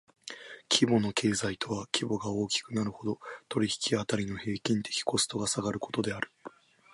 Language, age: Japanese, 19-29